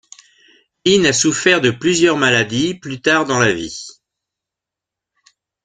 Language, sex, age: French, male, 60-69